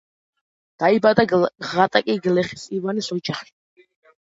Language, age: Georgian, under 19